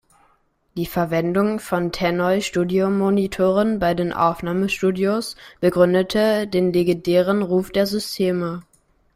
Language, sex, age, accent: German, male, under 19, Deutschland Deutsch